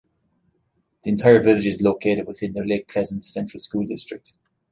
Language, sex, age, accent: English, male, 30-39, Irish English